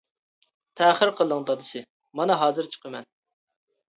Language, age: Uyghur, 19-29